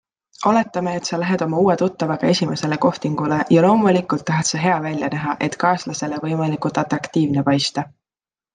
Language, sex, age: Estonian, female, 19-29